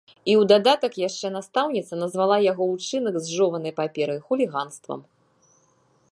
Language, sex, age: Belarusian, female, 40-49